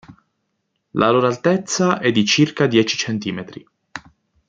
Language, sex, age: Italian, male, 19-29